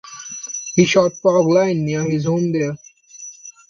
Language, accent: English, India and South Asia (India, Pakistan, Sri Lanka)